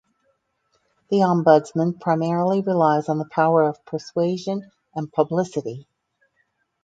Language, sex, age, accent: English, female, 60-69, United States English